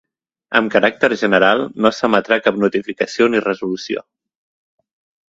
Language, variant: Catalan, Central